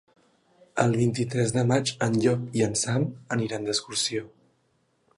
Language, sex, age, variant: Catalan, male, 19-29, Central